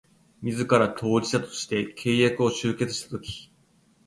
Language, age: Japanese, 30-39